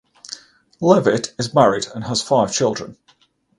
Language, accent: English, England English